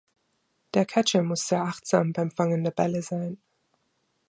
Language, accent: German, Österreichisches Deutsch